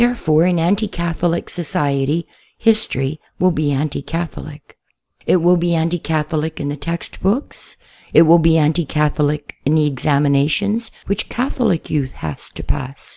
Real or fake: real